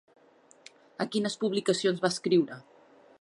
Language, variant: Catalan, Central